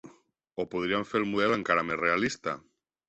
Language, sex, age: Catalan, male, 30-39